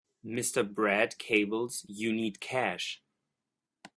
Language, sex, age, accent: English, male, 19-29, United States English